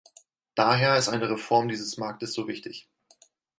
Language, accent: German, Deutschland Deutsch